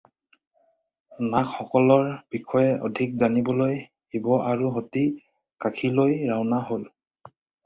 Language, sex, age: Assamese, male, 19-29